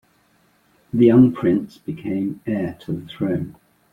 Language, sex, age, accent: English, male, 50-59, England English